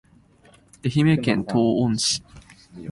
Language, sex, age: Japanese, male, 19-29